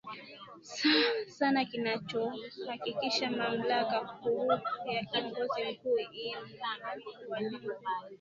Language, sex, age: Swahili, female, 19-29